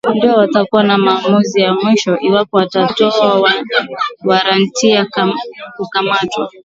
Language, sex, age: Swahili, female, 19-29